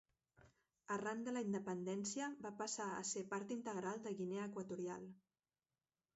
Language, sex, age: Catalan, female, 40-49